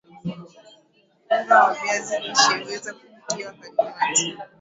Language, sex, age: Swahili, female, 19-29